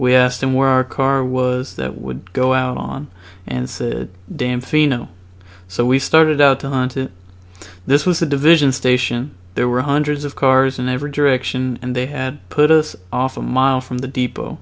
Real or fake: real